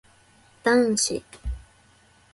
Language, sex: Japanese, female